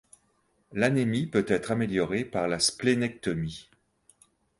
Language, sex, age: French, male, 60-69